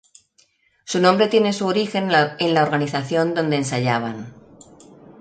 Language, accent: Spanish, España: Centro-Sur peninsular (Madrid, Toledo, Castilla-La Mancha)